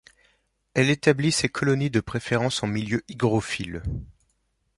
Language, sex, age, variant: French, male, 30-39, Français de métropole